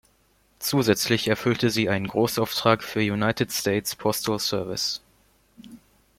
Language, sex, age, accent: German, male, under 19, Deutschland Deutsch